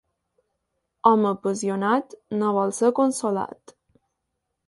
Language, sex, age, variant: Catalan, female, under 19, Balear